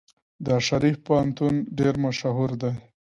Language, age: Pashto, 19-29